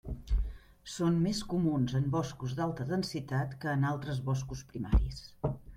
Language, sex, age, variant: Catalan, female, 50-59, Central